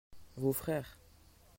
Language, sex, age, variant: French, male, under 19, Français de métropole